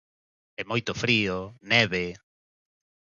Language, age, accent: Galician, 40-49, Oriental (común en zona oriental)